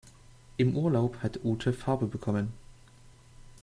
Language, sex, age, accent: German, male, under 19, Deutschland Deutsch